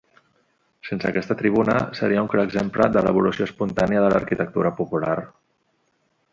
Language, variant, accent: Catalan, Central, central